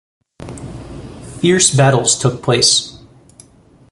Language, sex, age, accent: English, male, 30-39, United States English